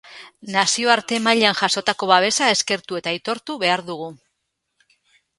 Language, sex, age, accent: Basque, female, 40-49, Mendebalekoa (Araba, Bizkaia, Gipuzkoako mendebaleko herri batzuk)